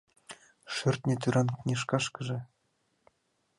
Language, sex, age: Mari, female, 19-29